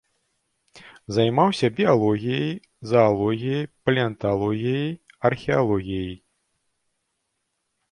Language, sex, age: Belarusian, male, 40-49